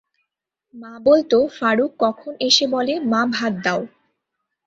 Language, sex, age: Bengali, female, 19-29